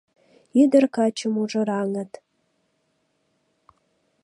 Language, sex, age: Mari, female, 19-29